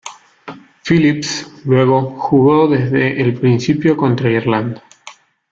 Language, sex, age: Spanish, male, 19-29